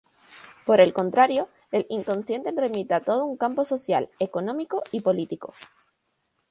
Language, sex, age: Spanish, female, 19-29